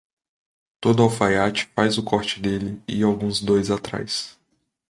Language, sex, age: Portuguese, male, 19-29